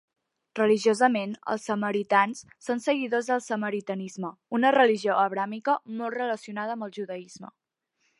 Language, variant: Catalan, Central